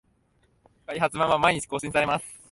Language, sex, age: Japanese, male, 19-29